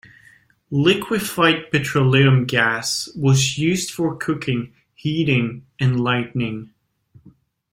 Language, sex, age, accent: English, male, 30-39, United States English